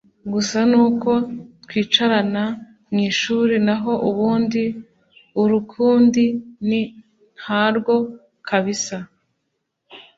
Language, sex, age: Kinyarwanda, female, 19-29